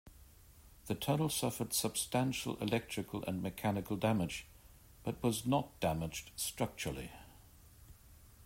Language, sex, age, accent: English, male, 60-69, England English